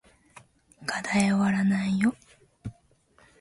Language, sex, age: Japanese, female, 19-29